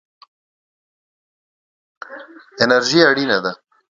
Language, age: Pashto, 19-29